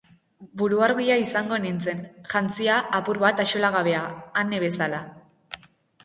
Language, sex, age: Basque, female, under 19